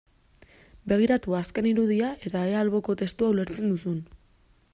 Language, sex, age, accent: Basque, female, 19-29, Mendebalekoa (Araba, Bizkaia, Gipuzkoako mendebaleko herri batzuk)